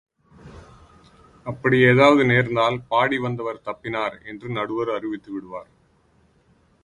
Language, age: Tamil, 50-59